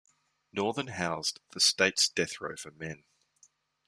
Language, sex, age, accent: English, male, 40-49, Australian English